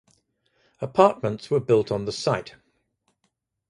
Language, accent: English, England English